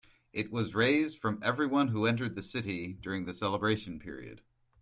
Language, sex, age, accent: English, male, 30-39, United States English